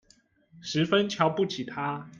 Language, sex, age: Chinese, male, 19-29